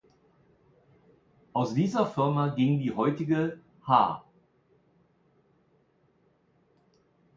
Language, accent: German, Deutschland Deutsch